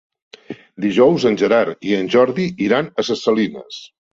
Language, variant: Catalan, Central